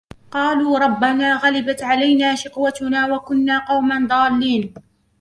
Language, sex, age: Arabic, female, 19-29